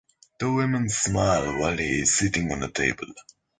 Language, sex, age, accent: English, male, under 19, England English